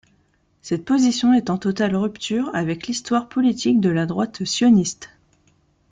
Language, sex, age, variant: French, female, 30-39, Français de métropole